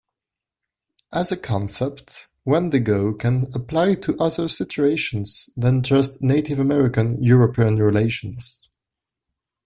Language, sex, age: English, male, 19-29